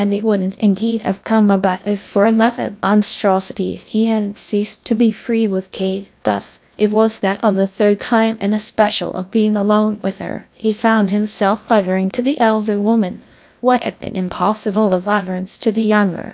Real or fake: fake